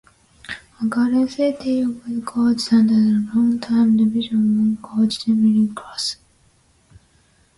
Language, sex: English, female